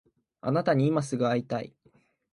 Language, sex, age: Japanese, male, 19-29